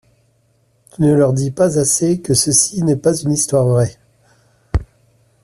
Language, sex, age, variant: French, male, 30-39, Français de métropole